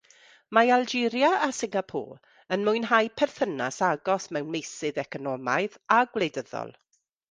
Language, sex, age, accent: Welsh, female, 40-49, Y Deyrnas Unedig Cymraeg